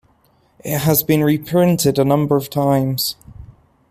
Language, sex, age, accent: English, male, 19-29, England English